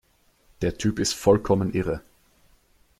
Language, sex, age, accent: German, male, 19-29, Österreichisches Deutsch